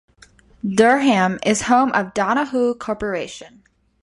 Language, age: English, 19-29